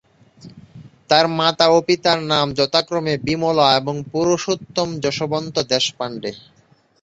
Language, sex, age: Bengali, male, 30-39